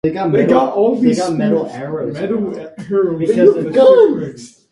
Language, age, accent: English, 19-29, United States English